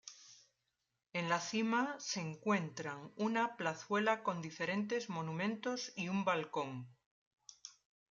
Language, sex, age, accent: Spanish, female, 50-59, España: Norte peninsular (Asturias, Castilla y León, Cantabria, País Vasco, Navarra, Aragón, La Rioja, Guadalajara, Cuenca)